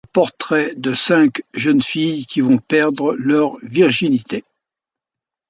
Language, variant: French, Français de métropole